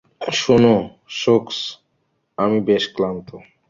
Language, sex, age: Bengali, male, 19-29